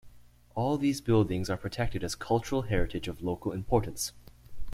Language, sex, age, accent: English, male, under 19, Canadian English